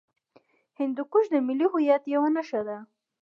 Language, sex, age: Pashto, female, 19-29